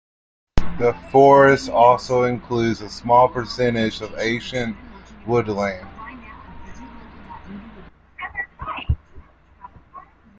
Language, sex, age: English, male, 19-29